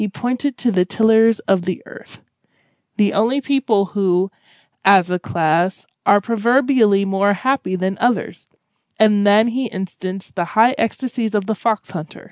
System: none